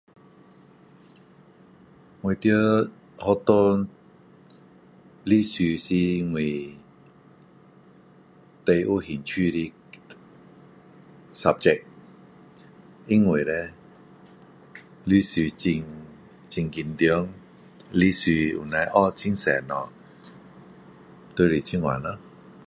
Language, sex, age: Min Dong Chinese, male, 50-59